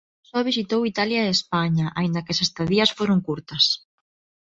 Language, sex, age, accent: Galician, female, 19-29, Neofalante